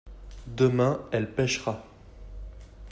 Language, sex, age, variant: French, male, 19-29, Français de métropole